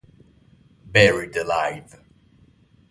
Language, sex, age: Italian, male, 19-29